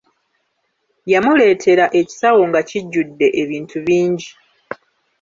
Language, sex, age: Ganda, female, 30-39